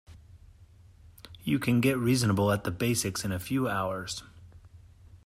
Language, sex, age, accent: English, male, 30-39, United States English